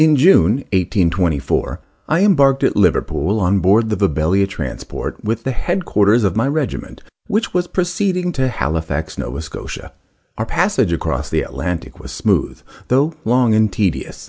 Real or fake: real